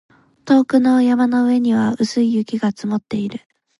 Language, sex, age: Japanese, female, 19-29